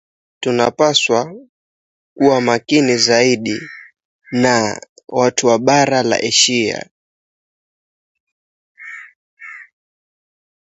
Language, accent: English, United States English